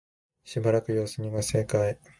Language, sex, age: Japanese, male, 19-29